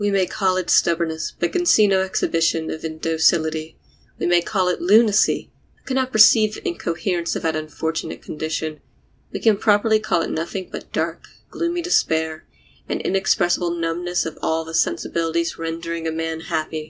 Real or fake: real